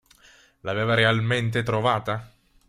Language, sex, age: Italian, male, 19-29